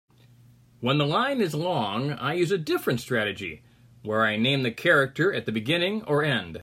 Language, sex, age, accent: English, male, 60-69, United States English